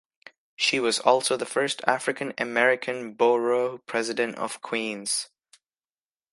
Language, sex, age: English, male, under 19